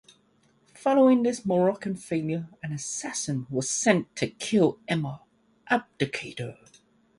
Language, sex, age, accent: English, male, 30-39, England English